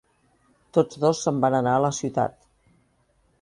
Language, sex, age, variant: Catalan, female, 50-59, Central